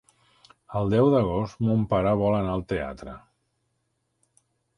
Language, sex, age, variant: Catalan, male, 60-69, Central